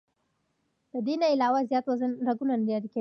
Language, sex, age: Pashto, female, under 19